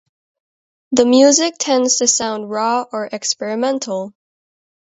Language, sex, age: English, female, under 19